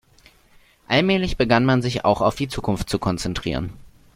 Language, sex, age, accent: German, male, under 19, Deutschland Deutsch